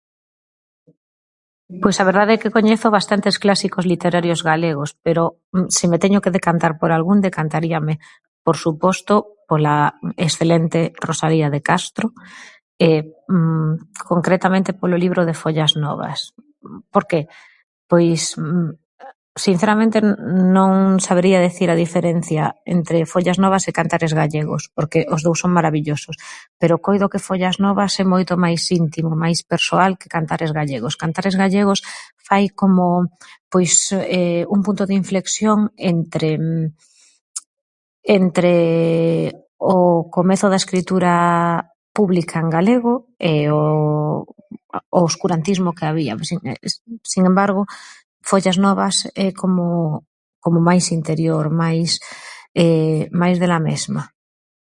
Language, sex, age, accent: Galician, female, 40-49, Normativo (estándar)